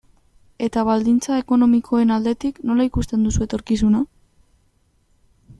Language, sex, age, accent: Basque, female, under 19, Mendebalekoa (Araba, Bizkaia, Gipuzkoako mendebaleko herri batzuk)